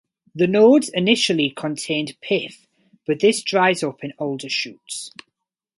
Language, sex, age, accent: English, male, 19-29, England English